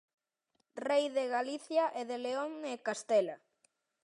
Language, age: Galician, under 19